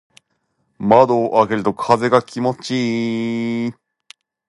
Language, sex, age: Japanese, female, 19-29